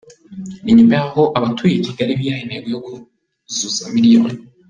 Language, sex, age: Kinyarwanda, male, 19-29